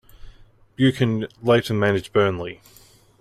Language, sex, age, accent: English, male, 30-39, Australian English